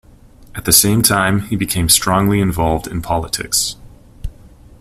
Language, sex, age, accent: English, male, 30-39, Canadian English